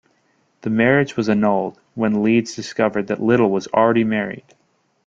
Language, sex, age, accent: English, male, 19-29, United States English